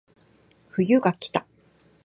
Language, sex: Japanese, female